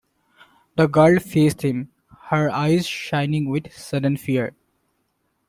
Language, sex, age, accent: English, male, 19-29, India and South Asia (India, Pakistan, Sri Lanka)